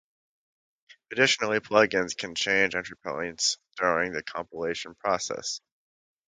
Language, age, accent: English, 19-29, United States English